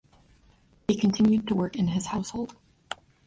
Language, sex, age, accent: English, female, 19-29, United States English; Canadian English